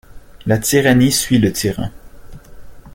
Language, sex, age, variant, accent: French, male, 19-29, Français d'Amérique du Nord, Français du Canada